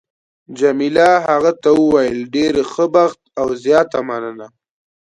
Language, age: Pashto, under 19